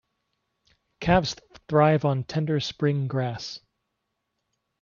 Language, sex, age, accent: English, male, 30-39, United States English